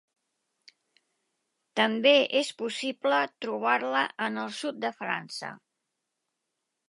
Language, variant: Catalan, Central